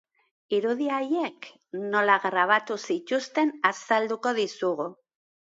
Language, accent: Basque, Erdialdekoa edo Nafarra (Gipuzkoa, Nafarroa)